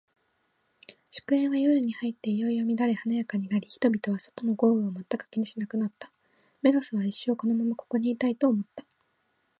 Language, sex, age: Japanese, female, 19-29